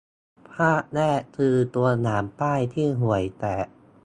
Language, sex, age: Thai, male, 19-29